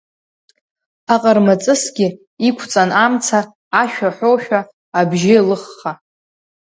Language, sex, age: Abkhazian, female, under 19